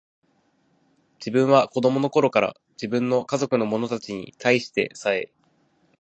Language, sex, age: Japanese, male, 19-29